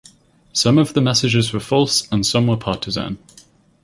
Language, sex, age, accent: English, male, under 19, England English